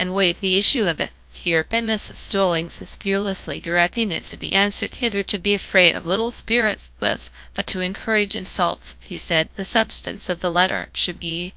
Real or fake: fake